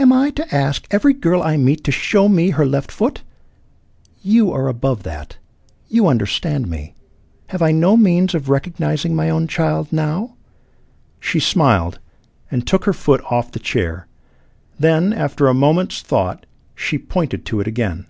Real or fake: real